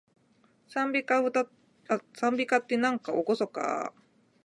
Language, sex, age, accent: Japanese, female, 30-39, 日本人